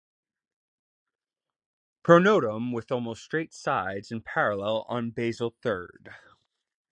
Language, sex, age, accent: English, male, 19-29, United States English